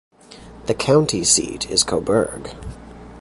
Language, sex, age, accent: English, male, 19-29, Canadian English